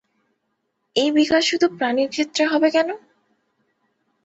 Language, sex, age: Bengali, female, 19-29